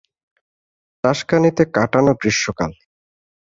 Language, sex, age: Bengali, male, 19-29